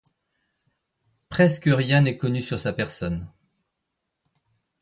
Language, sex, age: French, male, 50-59